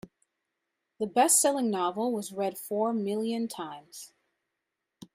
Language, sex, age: English, female, 30-39